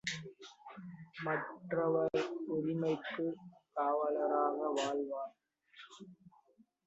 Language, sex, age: Tamil, male, 19-29